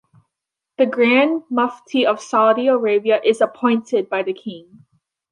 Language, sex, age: English, female, under 19